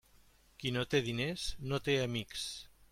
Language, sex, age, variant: Catalan, male, 50-59, Central